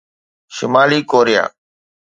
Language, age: Sindhi, 40-49